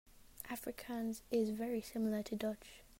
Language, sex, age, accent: English, female, under 19, England English